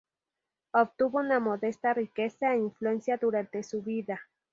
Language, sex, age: Spanish, female, 19-29